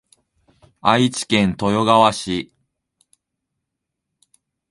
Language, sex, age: Japanese, male, 19-29